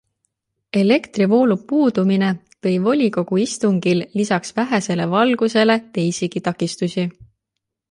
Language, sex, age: Estonian, female, 19-29